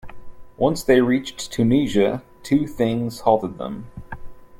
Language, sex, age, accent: English, male, 30-39, United States English